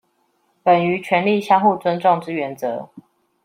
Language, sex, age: Chinese, female, 19-29